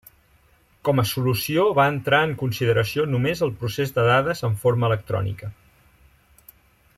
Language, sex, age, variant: Catalan, male, 50-59, Central